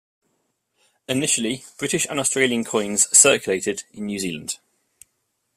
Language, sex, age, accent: English, male, 30-39, England English